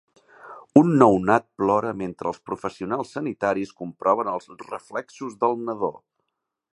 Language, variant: Catalan, Central